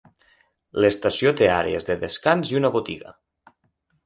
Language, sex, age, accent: Catalan, male, 19-29, central; nord-occidental